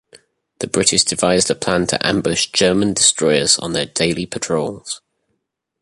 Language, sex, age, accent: English, male, 19-29, England English